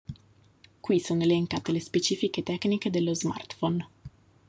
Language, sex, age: Italian, female, 30-39